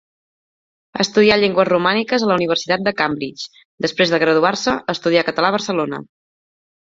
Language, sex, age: Catalan, female, 30-39